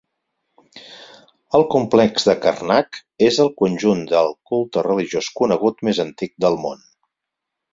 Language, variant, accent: Catalan, Central, Barceloní